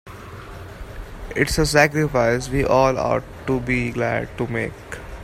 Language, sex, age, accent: English, male, 19-29, India and South Asia (India, Pakistan, Sri Lanka)